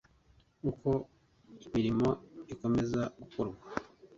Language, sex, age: Kinyarwanda, male, 50-59